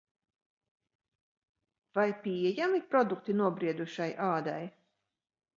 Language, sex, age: Latvian, female, 50-59